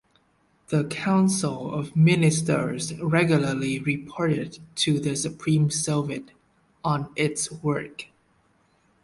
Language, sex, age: English, male, 19-29